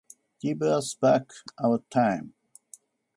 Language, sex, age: Japanese, male, 50-59